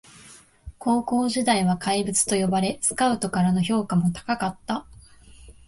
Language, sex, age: Japanese, female, 19-29